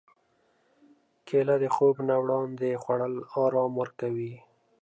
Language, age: Pashto, 30-39